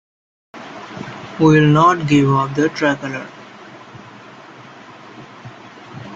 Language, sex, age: English, male, 19-29